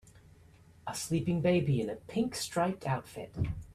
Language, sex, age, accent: English, male, 30-39, United States English